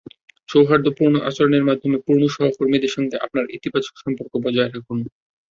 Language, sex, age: Bengali, male, 19-29